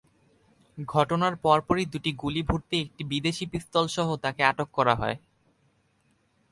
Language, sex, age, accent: Bengali, male, under 19, প্রমিত